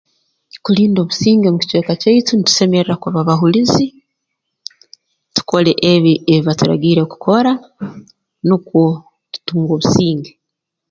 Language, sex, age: Tooro, female, 50-59